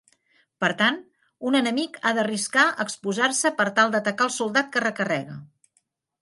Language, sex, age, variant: Catalan, female, 50-59, Central